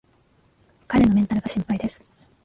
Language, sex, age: Japanese, female, 19-29